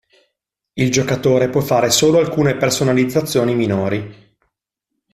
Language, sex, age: Italian, male, 40-49